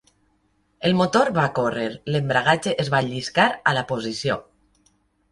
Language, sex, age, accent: Catalan, female, 30-39, valencià